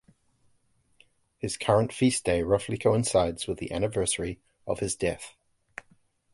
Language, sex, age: English, male, 50-59